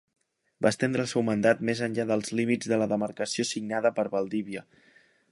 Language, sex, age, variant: Catalan, male, 19-29, Central